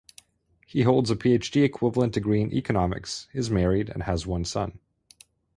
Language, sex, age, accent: English, male, 30-39, United States English